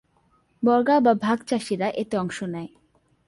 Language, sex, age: Bengali, female, 19-29